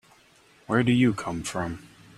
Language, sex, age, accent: English, male, 19-29, United States English